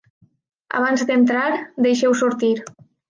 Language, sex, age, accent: Catalan, female, 19-29, valencià